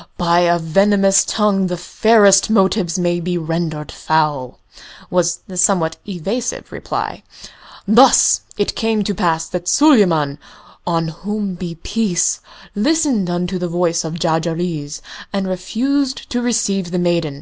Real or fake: real